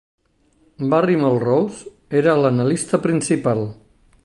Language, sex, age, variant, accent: Catalan, male, 60-69, Nord-Occidental, nord-occidental